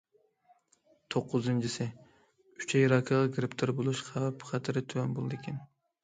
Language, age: Uyghur, 19-29